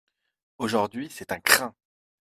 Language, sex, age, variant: French, male, 30-39, Français de métropole